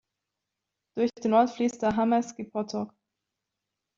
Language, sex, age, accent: German, female, 19-29, Deutschland Deutsch